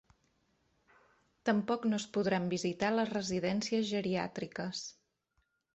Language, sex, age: Catalan, female, 30-39